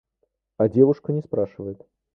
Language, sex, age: Russian, male, 19-29